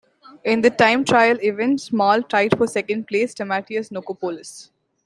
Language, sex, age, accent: English, female, 19-29, India and South Asia (India, Pakistan, Sri Lanka)